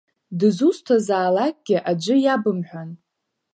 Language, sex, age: Abkhazian, female, under 19